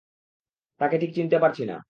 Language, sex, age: Bengali, male, 19-29